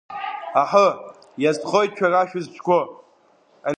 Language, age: Abkhazian, under 19